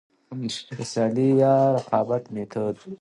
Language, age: Pashto, 19-29